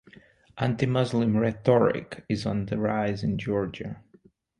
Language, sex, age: English, male, 30-39